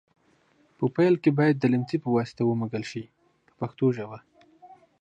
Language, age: Pashto, 19-29